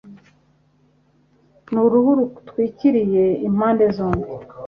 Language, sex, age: Kinyarwanda, female, 30-39